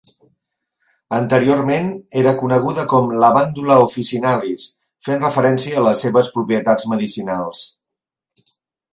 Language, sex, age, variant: Catalan, male, 50-59, Central